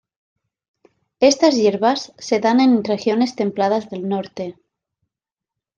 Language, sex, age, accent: Spanish, female, 40-49, España: Centro-Sur peninsular (Madrid, Toledo, Castilla-La Mancha)